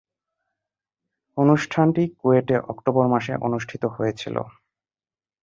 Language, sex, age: Bengali, male, 19-29